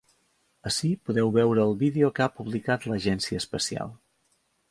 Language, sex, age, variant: Catalan, male, 50-59, Central